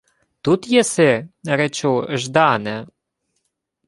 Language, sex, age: Ukrainian, male, 19-29